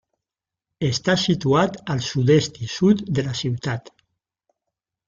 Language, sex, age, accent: Catalan, male, 60-69, valencià